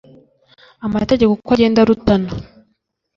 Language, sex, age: Kinyarwanda, female, under 19